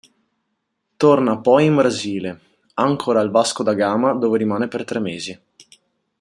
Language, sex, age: Italian, male, 30-39